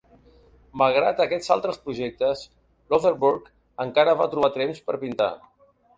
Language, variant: Catalan, Central